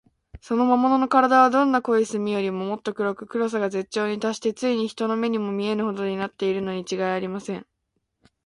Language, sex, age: Japanese, female, 19-29